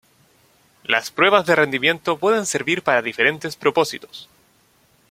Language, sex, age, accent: Spanish, male, 19-29, Chileno: Chile, Cuyo